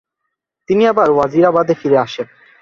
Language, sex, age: Bengali, male, 19-29